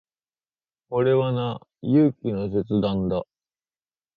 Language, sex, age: Japanese, male, under 19